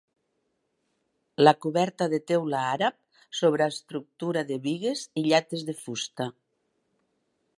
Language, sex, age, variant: Catalan, female, 60-69, Nord-Occidental